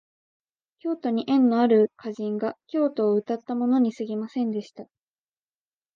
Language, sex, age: Japanese, female, 19-29